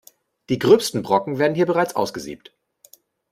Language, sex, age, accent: German, male, 30-39, Deutschland Deutsch